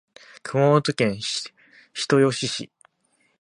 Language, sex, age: Japanese, male, 19-29